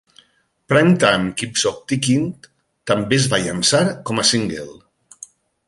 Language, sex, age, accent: Catalan, male, 40-49, valencià